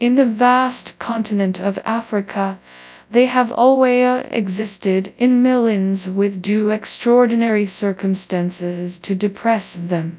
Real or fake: fake